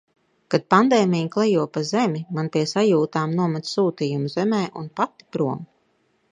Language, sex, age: Latvian, female, 40-49